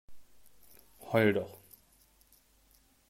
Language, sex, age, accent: German, male, 30-39, Deutschland Deutsch